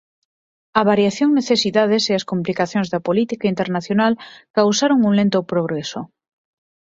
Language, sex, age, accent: Galician, female, 19-29, Normativo (estándar)